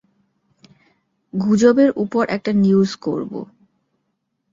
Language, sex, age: Bengali, female, 19-29